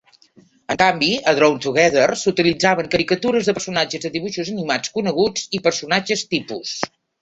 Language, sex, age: Catalan, female, 60-69